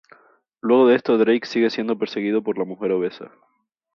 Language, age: Spanish, 19-29